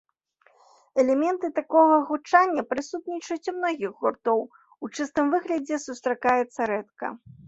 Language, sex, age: Belarusian, female, 30-39